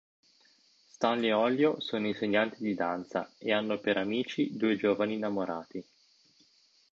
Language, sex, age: Italian, male, 30-39